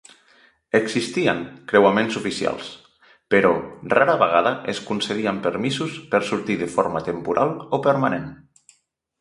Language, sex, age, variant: Catalan, male, 40-49, Central